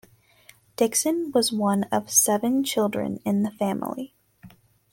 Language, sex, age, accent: English, female, under 19, United States English